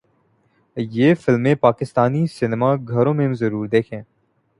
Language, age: Urdu, 19-29